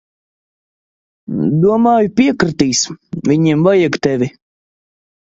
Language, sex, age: Latvian, male, 19-29